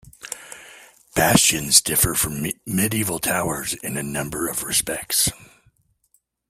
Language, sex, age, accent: English, male, 40-49, United States English